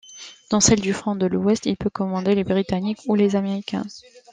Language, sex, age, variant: French, female, 30-39, Français de métropole